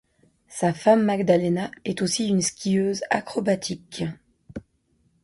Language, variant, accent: French, Français d'Europe, Français de Suisse